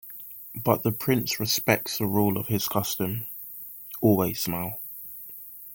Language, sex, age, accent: English, male, 30-39, England English